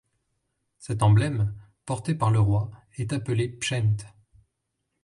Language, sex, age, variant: French, male, 30-39, Français de métropole